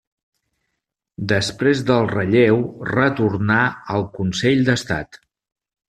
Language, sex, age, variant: Catalan, male, 50-59, Central